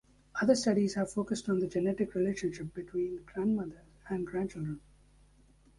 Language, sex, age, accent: English, male, 19-29, United States English